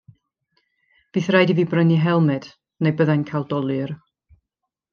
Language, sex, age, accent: Welsh, female, 30-39, Y Deyrnas Unedig Cymraeg